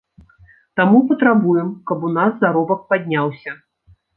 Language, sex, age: Belarusian, female, 40-49